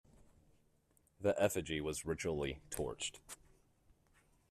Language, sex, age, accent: English, male, 30-39, United States English